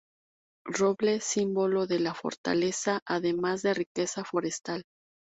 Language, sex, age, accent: Spanish, female, 30-39, México